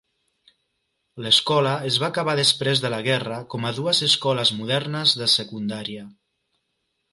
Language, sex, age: Catalan, male, 30-39